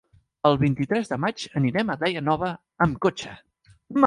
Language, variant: Catalan, Central